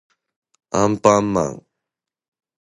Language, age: Japanese, 19-29